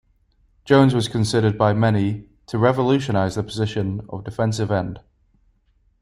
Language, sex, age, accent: English, male, 19-29, England English